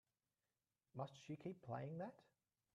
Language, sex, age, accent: English, male, 30-39, Australian English